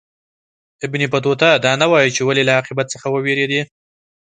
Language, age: Pashto, 19-29